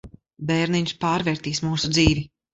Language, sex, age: Latvian, female, 40-49